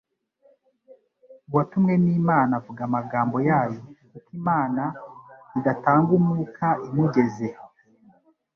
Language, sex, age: Kinyarwanda, male, 30-39